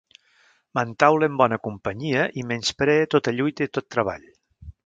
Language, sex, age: Catalan, male, 60-69